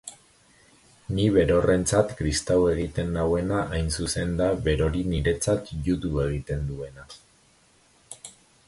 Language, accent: Basque, Erdialdekoa edo Nafarra (Gipuzkoa, Nafarroa)